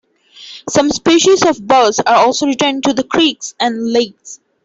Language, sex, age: English, female, 19-29